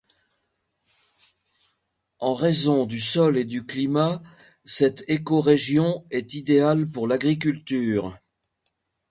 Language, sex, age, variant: French, male, 70-79, Français de métropole